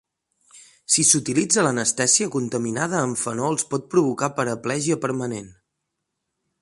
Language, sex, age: Catalan, male, 30-39